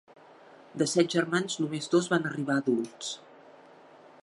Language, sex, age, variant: Catalan, female, 50-59, Central